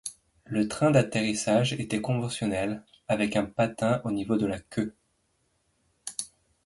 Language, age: French, 30-39